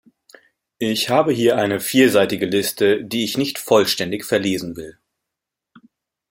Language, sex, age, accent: German, male, 30-39, Deutschland Deutsch